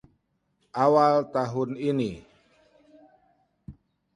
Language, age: Indonesian, 50-59